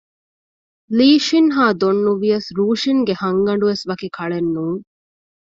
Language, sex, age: Divehi, female, 19-29